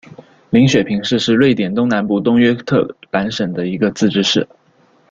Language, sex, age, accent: Chinese, male, 19-29, 出生地：江西省